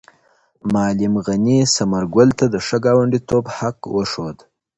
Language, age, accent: Pashto, 19-29, معیاري پښتو